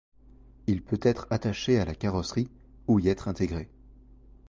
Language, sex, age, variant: French, male, 19-29, Français de métropole